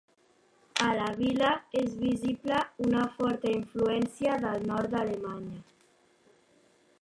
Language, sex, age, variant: Catalan, female, 50-59, Central